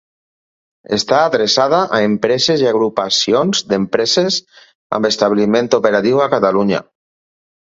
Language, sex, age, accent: Catalan, male, 30-39, apitxat